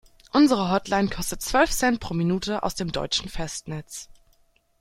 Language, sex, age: German, female, 19-29